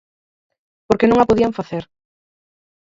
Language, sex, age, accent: Galician, female, 30-39, Central (gheada)